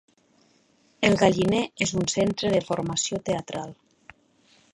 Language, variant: Catalan, Nord-Occidental